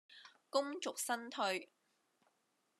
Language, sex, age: Cantonese, female, 30-39